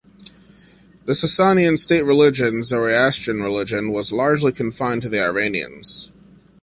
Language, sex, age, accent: English, male, 19-29, United States English